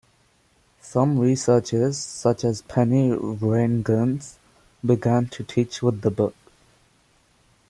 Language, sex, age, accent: English, male, under 19, England English